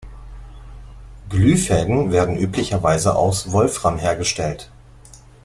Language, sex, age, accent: German, male, 40-49, Deutschland Deutsch